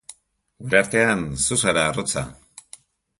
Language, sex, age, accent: Basque, male, 40-49, Mendebalekoa (Araba, Bizkaia, Gipuzkoako mendebaleko herri batzuk)